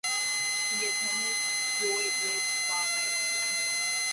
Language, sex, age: English, female, under 19